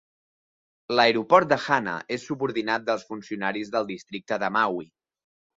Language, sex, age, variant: Catalan, male, 19-29, Central